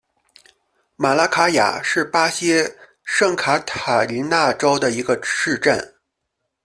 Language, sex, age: Chinese, male, 30-39